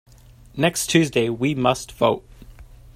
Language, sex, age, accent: English, male, 30-39, United States English